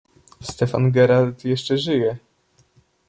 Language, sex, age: Polish, male, 19-29